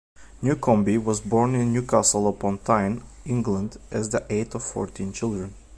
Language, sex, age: English, male, 19-29